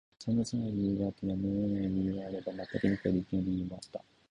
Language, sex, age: Japanese, male, 19-29